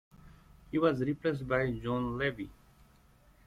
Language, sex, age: English, male, 30-39